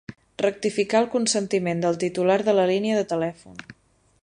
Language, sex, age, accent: Catalan, female, 19-29, central; septentrional; Empordanès